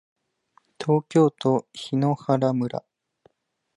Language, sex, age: Japanese, male, 19-29